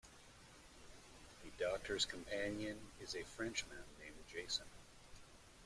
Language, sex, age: English, male, 40-49